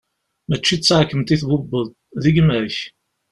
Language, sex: Kabyle, male